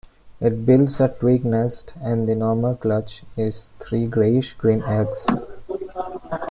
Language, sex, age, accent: English, male, 19-29, India and South Asia (India, Pakistan, Sri Lanka)